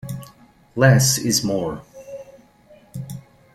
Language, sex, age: English, male, 30-39